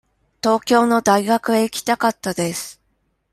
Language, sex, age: Japanese, female, 19-29